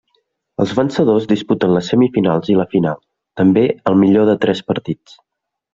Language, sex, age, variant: Catalan, male, 19-29, Central